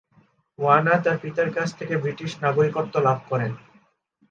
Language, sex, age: Bengali, male, 19-29